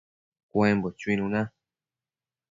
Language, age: Matsés, under 19